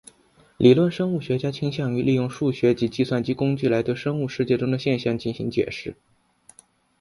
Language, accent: Chinese, 出生地：浙江省